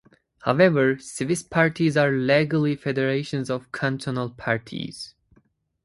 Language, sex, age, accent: English, male, 19-29, United States English